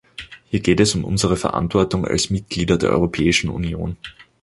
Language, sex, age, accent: German, male, 19-29, Österreichisches Deutsch